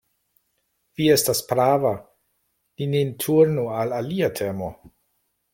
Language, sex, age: Esperanto, male, 50-59